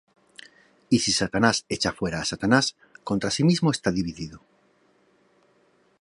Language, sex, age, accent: Spanish, male, 40-49, España: Norte peninsular (Asturias, Castilla y León, Cantabria, País Vasco, Navarra, Aragón, La Rioja, Guadalajara, Cuenca)